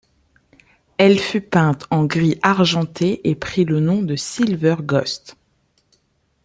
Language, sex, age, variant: French, female, 19-29, Français de métropole